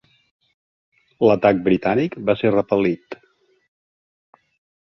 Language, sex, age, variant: Catalan, male, 50-59, Central